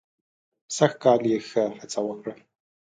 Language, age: Pashto, 30-39